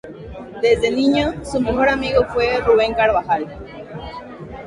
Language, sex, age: Spanish, female, 30-39